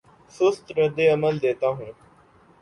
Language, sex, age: Urdu, male, 19-29